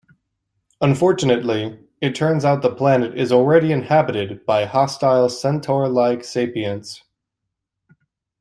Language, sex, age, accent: English, male, 19-29, United States English